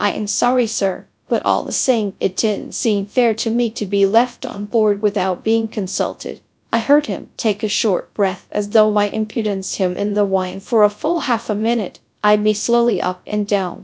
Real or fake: fake